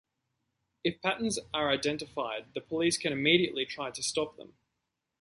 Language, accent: English, Australian English